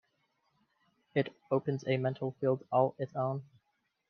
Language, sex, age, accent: English, male, 19-29, United States English